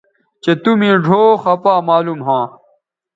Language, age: Bateri, 19-29